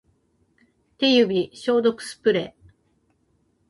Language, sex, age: Japanese, female, 50-59